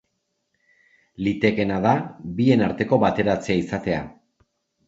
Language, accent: Basque, Erdialdekoa edo Nafarra (Gipuzkoa, Nafarroa)